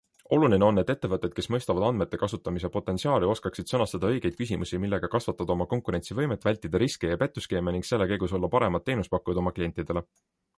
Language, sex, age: Estonian, male, 19-29